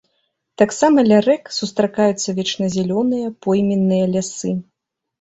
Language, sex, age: Belarusian, female, 30-39